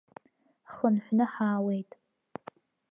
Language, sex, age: Abkhazian, female, under 19